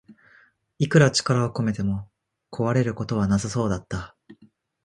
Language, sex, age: Japanese, male, 19-29